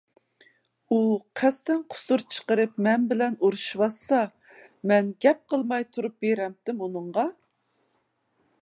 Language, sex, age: Uyghur, female, 40-49